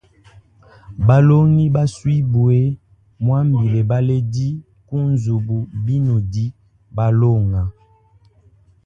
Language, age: Luba-Lulua, 40-49